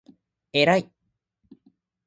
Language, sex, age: Japanese, male, 19-29